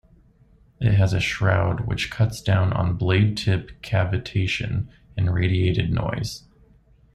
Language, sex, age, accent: English, male, 19-29, United States English